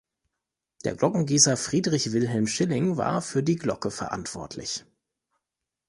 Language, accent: German, Deutschland Deutsch